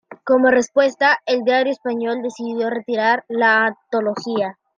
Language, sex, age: Spanish, female, 30-39